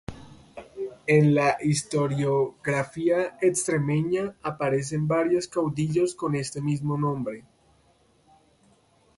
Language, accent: Spanish, Andino-Pacífico: Colombia, Perú, Ecuador, oeste de Bolivia y Venezuela andina